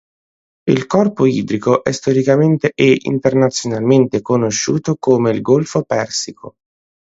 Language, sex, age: Italian, male, 19-29